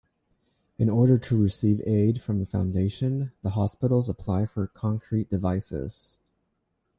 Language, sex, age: English, male, 30-39